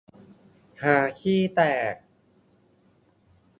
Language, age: Thai, 19-29